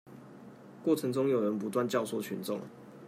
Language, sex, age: Chinese, male, 19-29